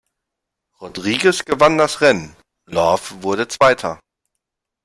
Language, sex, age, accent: German, male, 19-29, Deutschland Deutsch